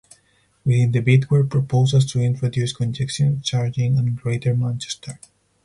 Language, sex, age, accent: English, male, 19-29, United States English; England English